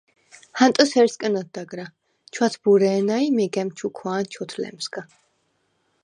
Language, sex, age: Svan, female, 19-29